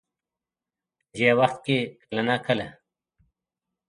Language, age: Pashto, 30-39